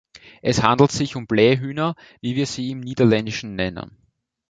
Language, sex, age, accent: German, male, 19-29, Österreichisches Deutsch